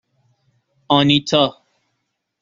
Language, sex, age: Persian, male, 19-29